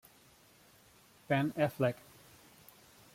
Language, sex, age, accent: German, male, 30-39, Deutschland Deutsch